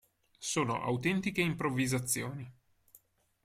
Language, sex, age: Italian, male, 30-39